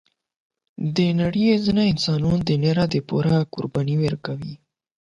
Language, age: Pashto, 19-29